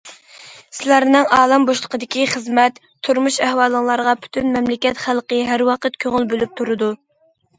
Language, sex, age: Uyghur, female, under 19